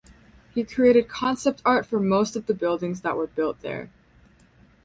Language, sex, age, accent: English, female, 19-29, Canadian English